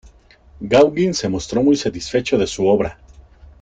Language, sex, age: Spanish, male, 30-39